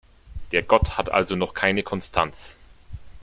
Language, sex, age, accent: German, male, 19-29, Deutschland Deutsch